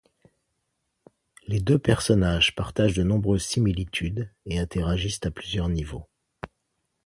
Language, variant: French, Français de métropole